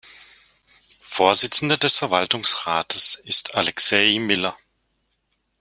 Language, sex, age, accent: German, male, 50-59, Deutschland Deutsch